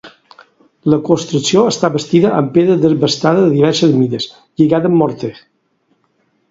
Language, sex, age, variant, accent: Catalan, male, 50-59, Balear, balear